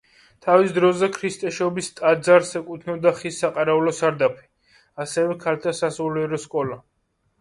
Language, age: Georgian, 19-29